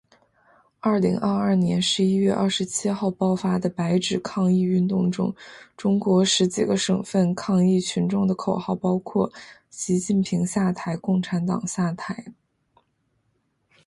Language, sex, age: Chinese, female, 19-29